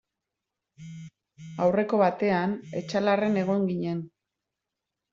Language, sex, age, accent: Basque, female, 30-39, Mendebalekoa (Araba, Bizkaia, Gipuzkoako mendebaleko herri batzuk)